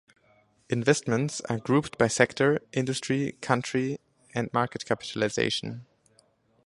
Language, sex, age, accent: English, male, 19-29, German English